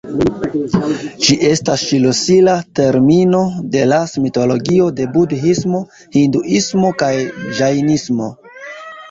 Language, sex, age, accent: Esperanto, male, 30-39, Internacia